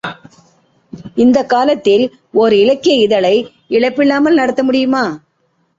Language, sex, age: Tamil, female, 50-59